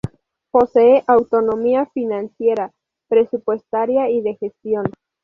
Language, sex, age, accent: Spanish, female, 19-29, México